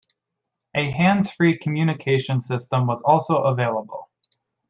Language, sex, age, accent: English, male, 19-29, United States English